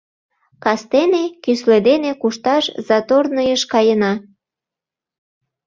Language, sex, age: Mari, female, 19-29